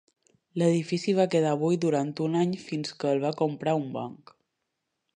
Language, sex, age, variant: Catalan, female, 19-29, Balear